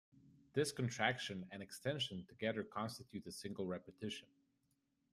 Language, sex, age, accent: English, male, 19-29, United States English